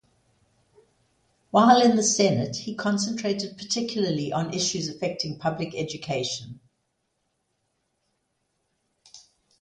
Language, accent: English, Southern African (South Africa, Zimbabwe, Namibia)